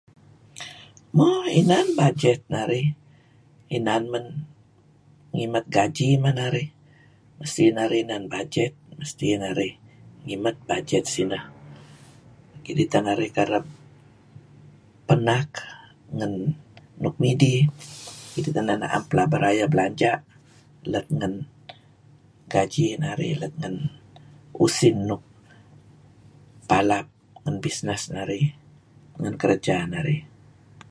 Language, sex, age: Kelabit, female, 60-69